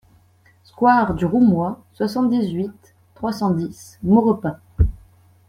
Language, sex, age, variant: French, female, 19-29, Français de métropole